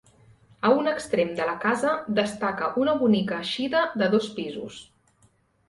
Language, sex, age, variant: Catalan, female, 19-29, Central